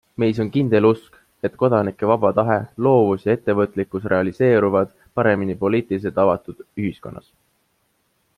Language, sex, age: Estonian, male, 19-29